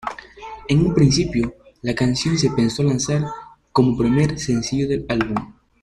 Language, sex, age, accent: Spanish, male, 19-29, Andino-Pacífico: Colombia, Perú, Ecuador, oeste de Bolivia y Venezuela andina